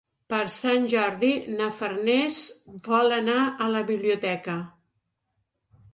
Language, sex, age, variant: Catalan, female, 60-69, Central